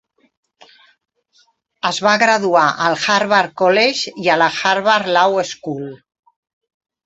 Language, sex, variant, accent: Catalan, female, Central, Barceloní